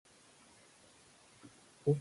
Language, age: English, 19-29